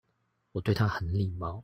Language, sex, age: Chinese, male, 19-29